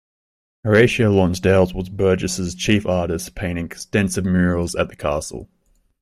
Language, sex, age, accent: English, male, 19-29, Australian English